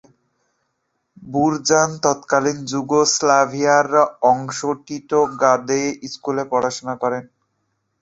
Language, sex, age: Bengali, male, 19-29